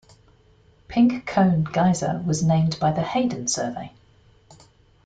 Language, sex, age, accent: English, female, 50-59, England English